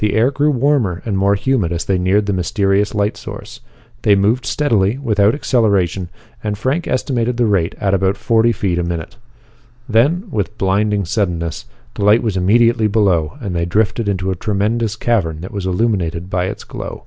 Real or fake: real